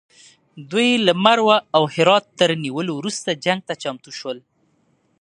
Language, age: Pashto, 30-39